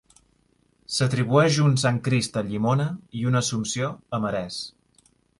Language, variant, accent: Catalan, Balear, mallorquí